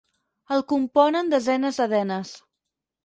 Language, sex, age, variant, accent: Catalan, female, 19-29, Central, central